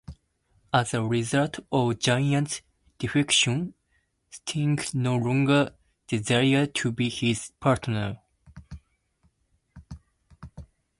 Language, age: English, 19-29